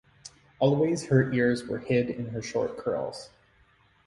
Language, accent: English, Canadian English